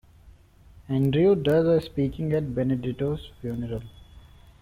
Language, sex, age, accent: English, male, 19-29, India and South Asia (India, Pakistan, Sri Lanka)